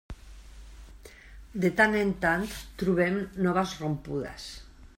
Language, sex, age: Catalan, female, 40-49